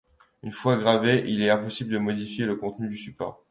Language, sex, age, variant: French, male, 19-29, Français de métropole